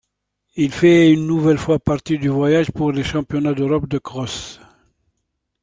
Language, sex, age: French, male, 60-69